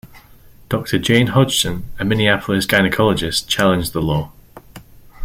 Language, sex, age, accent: English, male, 19-29, England English